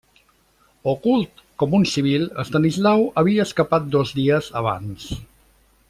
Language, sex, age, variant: Catalan, male, 60-69, Central